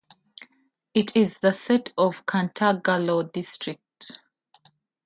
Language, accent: English, United States English